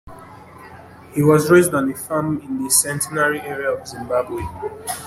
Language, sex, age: English, male, 19-29